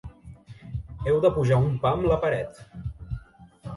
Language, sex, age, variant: Catalan, male, 19-29, Central